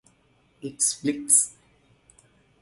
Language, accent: Spanish, Caribe: Cuba, Venezuela, Puerto Rico, República Dominicana, Panamá, Colombia caribeña, México caribeño, Costa del golfo de México